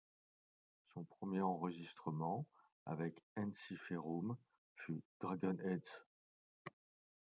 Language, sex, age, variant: French, male, 40-49, Français de métropole